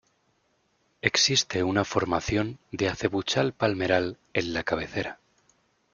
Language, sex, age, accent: Spanish, male, 19-29, España: Centro-Sur peninsular (Madrid, Toledo, Castilla-La Mancha)